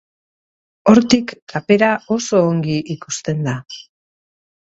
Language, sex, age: Basque, female, 50-59